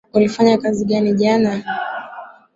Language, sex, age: Swahili, female, 19-29